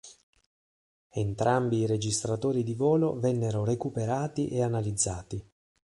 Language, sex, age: Italian, male, 40-49